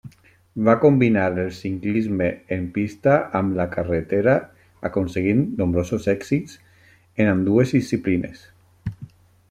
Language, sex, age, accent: Catalan, male, 40-49, valencià